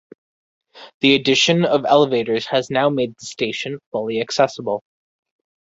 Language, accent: English, United States English